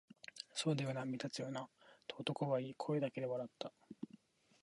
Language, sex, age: Japanese, male, 19-29